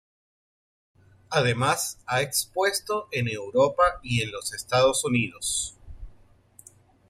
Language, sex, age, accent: Spanish, male, 40-49, Caribe: Cuba, Venezuela, Puerto Rico, República Dominicana, Panamá, Colombia caribeña, México caribeño, Costa del golfo de México